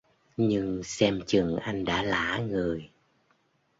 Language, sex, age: Vietnamese, male, 60-69